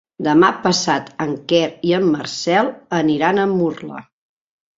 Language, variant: Catalan, Central